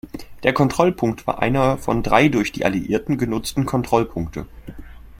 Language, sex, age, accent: German, male, under 19, Deutschland Deutsch